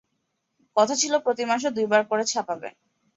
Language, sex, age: Bengali, female, 19-29